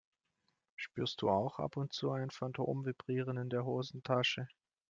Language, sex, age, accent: German, male, 19-29, Deutschland Deutsch